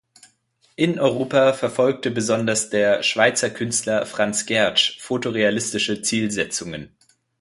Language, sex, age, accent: German, male, 19-29, Deutschland Deutsch